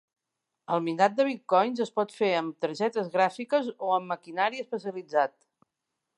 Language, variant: Catalan, Central